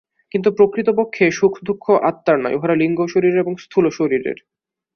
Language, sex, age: Bengali, male, under 19